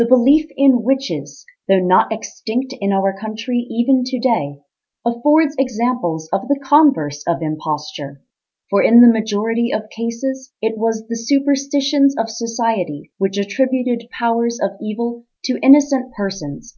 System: none